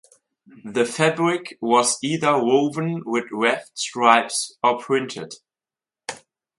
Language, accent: English, German English